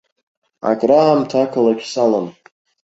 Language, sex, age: Abkhazian, male, 19-29